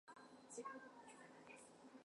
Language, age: English, 19-29